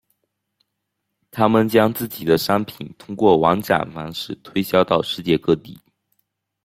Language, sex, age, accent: Chinese, male, under 19, 出生地：福建省